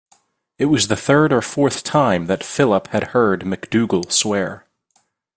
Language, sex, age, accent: English, male, 30-39, United States English